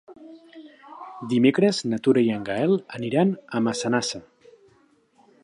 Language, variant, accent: Catalan, Central, central